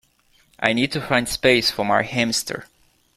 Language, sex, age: English, male, 19-29